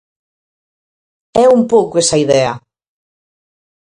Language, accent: Galician, Normativo (estándar)